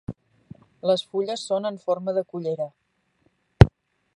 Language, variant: Catalan, Central